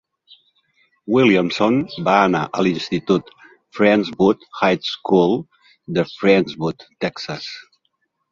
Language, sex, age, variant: Catalan, male, 50-59, Central